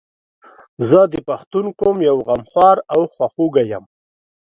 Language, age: Pashto, 40-49